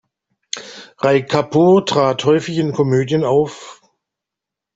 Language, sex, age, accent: German, male, 50-59, Deutschland Deutsch